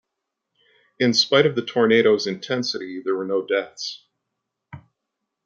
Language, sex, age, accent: English, male, 40-49, Canadian English